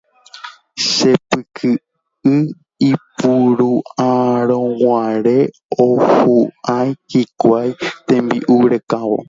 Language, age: Guarani, 19-29